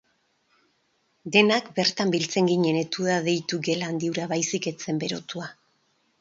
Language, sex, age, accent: Basque, female, 50-59, Erdialdekoa edo Nafarra (Gipuzkoa, Nafarroa)